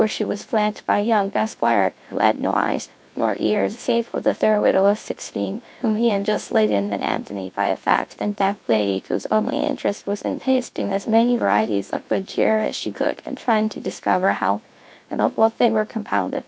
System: TTS, GlowTTS